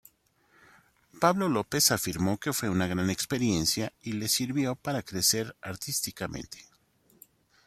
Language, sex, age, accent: Spanish, male, 50-59, México